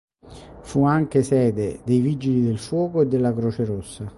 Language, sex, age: Italian, male, 60-69